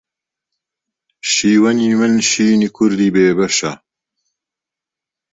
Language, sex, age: Central Kurdish, male, 30-39